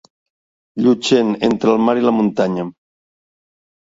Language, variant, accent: Catalan, Central, central